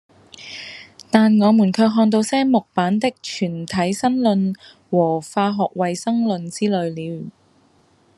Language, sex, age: Cantonese, female, 30-39